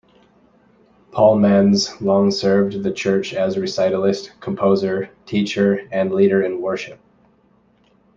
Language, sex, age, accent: English, male, 30-39, Canadian English